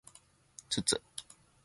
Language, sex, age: Japanese, male, 19-29